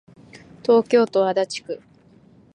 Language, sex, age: Japanese, female, under 19